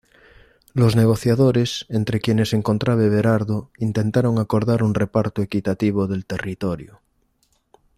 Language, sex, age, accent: Spanish, male, 50-59, España: Norte peninsular (Asturias, Castilla y León, Cantabria, País Vasco, Navarra, Aragón, La Rioja, Guadalajara, Cuenca)